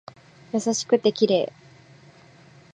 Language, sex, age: Japanese, female, 19-29